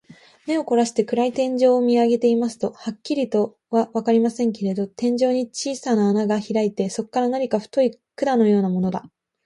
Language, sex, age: Japanese, female, 19-29